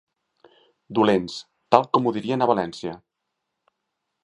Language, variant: Catalan, Central